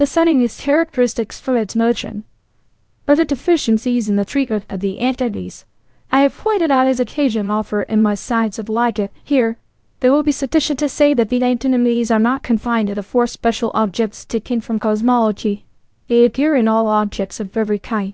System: TTS, VITS